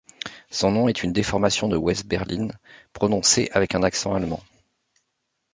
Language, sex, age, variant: French, male, 40-49, Français de métropole